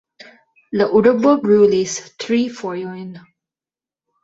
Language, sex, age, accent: Esperanto, female, 19-29, Internacia